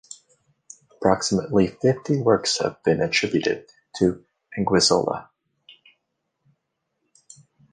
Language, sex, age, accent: English, male, 30-39, United States English